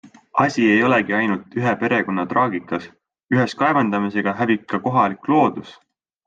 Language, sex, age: Estonian, male, 19-29